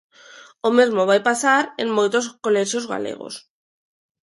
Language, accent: Galician, Neofalante